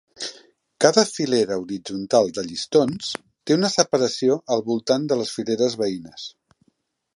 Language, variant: Catalan, Central